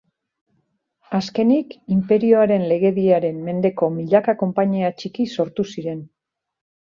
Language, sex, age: Basque, female, 40-49